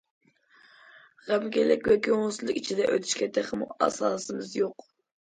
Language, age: Uyghur, 19-29